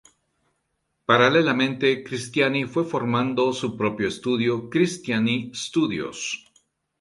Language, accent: Spanish, Andino-Pacífico: Colombia, Perú, Ecuador, oeste de Bolivia y Venezuela andina